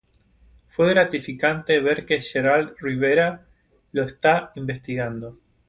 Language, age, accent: Spanish, 30-39, Rioplatense: Argentina, Uruguay, este de Bolivia, Paraguay